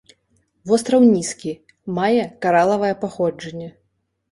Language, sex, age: Belarusian, female, 30-39